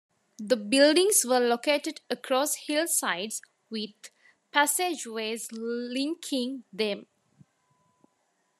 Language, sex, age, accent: English, female, 19-29, India and South Asia (India, Pakistan, Sri Lanka)